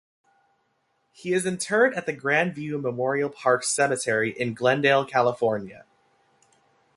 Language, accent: English, United States English